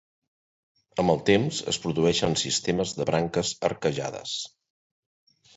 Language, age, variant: Catalan, 70-79, Central